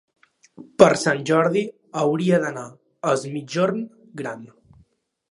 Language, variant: Catalan, Central